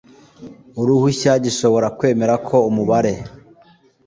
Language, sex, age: Kinyarwanda, male, 19-29